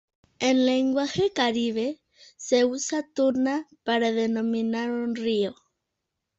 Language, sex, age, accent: Spanish, female, 19-29, México